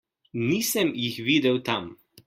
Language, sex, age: Slovenian, male, 19-29